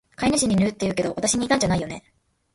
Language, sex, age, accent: Japanese, female, under 19, 標準